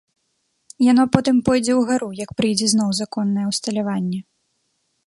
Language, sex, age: Belarusian, female, 19-29